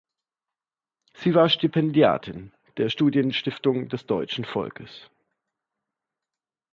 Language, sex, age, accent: German, male, 30-39, Deutschland Deutsch